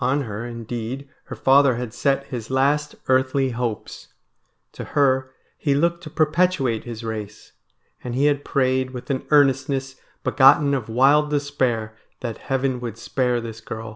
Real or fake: real